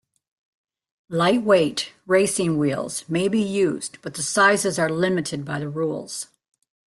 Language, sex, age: English, female, 70-79